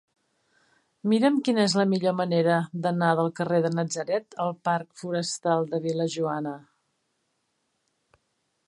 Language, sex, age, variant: Catalan, female, 50-59, Septentrional